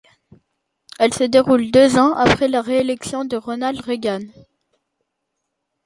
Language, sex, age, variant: French, male, 40-49, Français de métropole